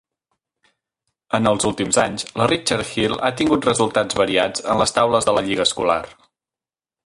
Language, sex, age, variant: Catalan, male, 19-29, Central